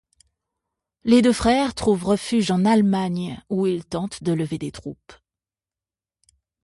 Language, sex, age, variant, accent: French, female, 40-49, Français d'Europe, Français de Suisse